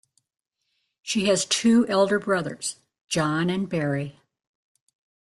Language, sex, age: English, female, 70-79